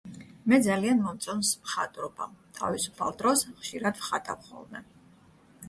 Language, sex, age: Georgian, female, 40-49